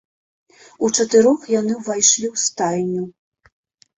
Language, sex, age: Belarusian, female, 50-59